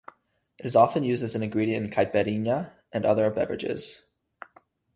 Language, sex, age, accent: English, male, 19-29, United States English